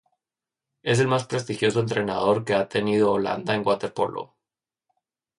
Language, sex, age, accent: Spanish, male, 30-39, México